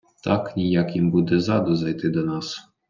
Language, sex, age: Ukrainian, male, 30-39